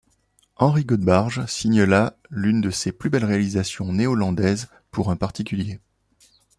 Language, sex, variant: French, male, Français de métropole